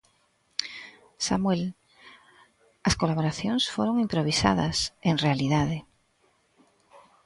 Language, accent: Galician, Central (gheada)